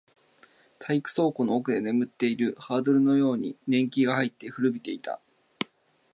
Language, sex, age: Japanese, male, 19-29